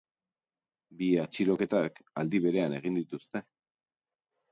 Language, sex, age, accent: Basque, male, 40-49, Erdialdekoa edo Nafarra (Gipuzkoa, Nafarroa)